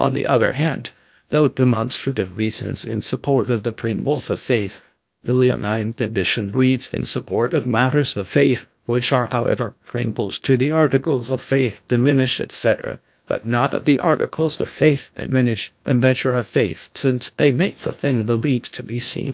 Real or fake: fake